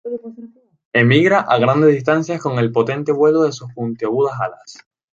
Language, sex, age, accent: Spanish, male, 19-29, España: Islas Canarias